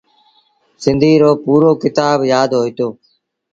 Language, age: Sindhi Bhil, 19-29